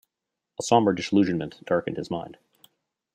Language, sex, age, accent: English, male, 30-39, Canadian English